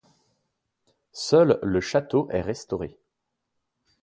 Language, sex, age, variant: French, male, 30-39, Français de métropole